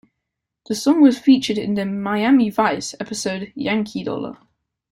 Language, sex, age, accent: English, male, under 19, England English